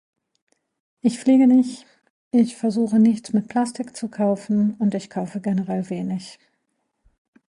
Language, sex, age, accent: German, female, 50-59, Deutschland Deutsch